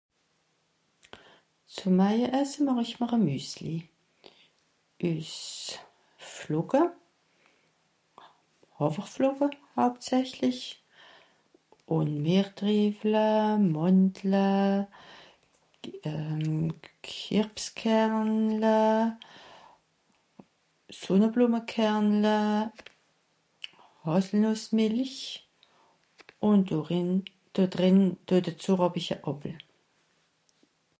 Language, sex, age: Swiss German, female, 60-69